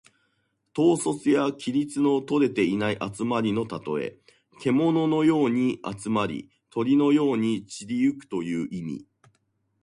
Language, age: Japanese, 30-39